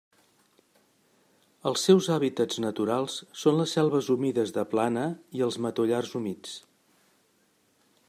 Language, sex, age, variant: Catalan, male, 60-69, Central